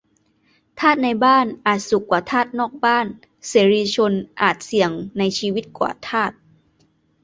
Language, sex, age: Thai, female, 19-29